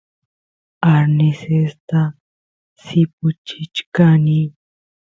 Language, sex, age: Santiago del Estero Quichua, female, 19-29